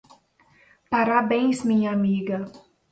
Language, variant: Portuguese, Portuguese (Brasil)